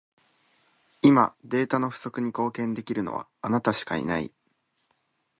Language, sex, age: Japanese, male, under 19